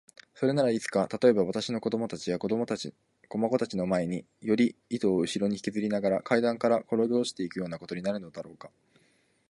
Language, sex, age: Japanese, male, 19-29